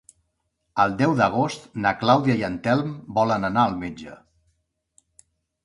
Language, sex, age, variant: Catalan, male, 40-49, Central